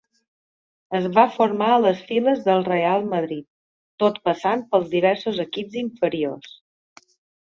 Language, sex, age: Catalan, female, 40-49